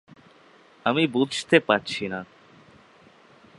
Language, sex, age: Bengali, male, 19-29